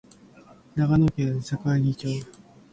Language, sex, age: Japanese, male, 19-29